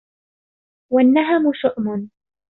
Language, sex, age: Arabic, female, 19-29